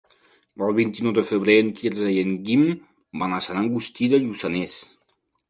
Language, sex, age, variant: Catalan, male, 19-29, Septentrional